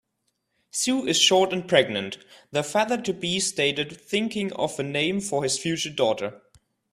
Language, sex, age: English, male, 19-29